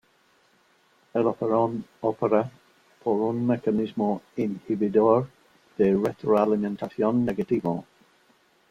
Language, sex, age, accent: Spanish, male, 60-69, España: Norte peninsular (Asturias, Castilla y León, Cantabria, País Vasco, Navarra, Aragón, La Rioja, Guadalajara, Cuenca)